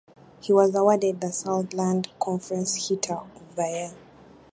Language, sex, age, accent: English, female, 19-29, United States English